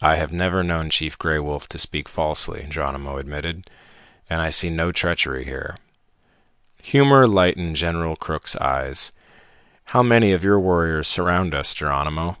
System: none